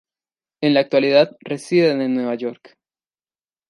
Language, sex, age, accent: Spanish, male, 19-29, Andino-Pacífico: Colombia, Perú, Ecuador, oeste de Bolivia y Venezuela andina